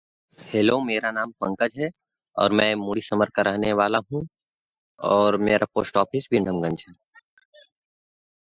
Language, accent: English, India and South Asia (India, Pakistan, Sri Lanka)